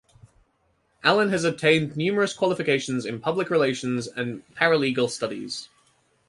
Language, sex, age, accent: English, male, 19-29, England English